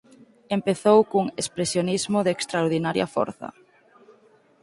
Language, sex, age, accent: Galician, female, 19-29, Normativo (estándar)